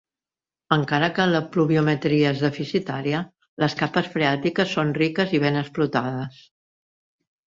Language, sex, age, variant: Catalan, female, 60-69, Central